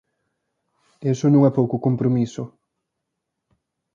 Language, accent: Galician, Atlántico (seseo e gheada)